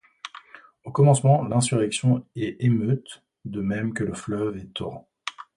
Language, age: French, 40-49